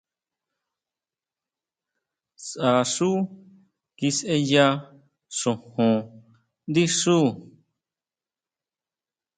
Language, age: Huautla Mazatec, 19-29